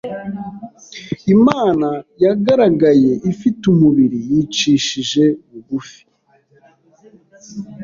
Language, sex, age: Kinyarwanda, male, 19-29